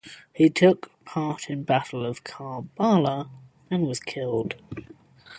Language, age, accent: English, 19-29, England English